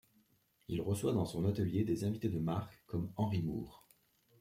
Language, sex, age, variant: French, male, 30-39, Français de métropole